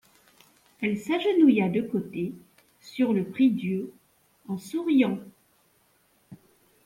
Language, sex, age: French, female, 50-59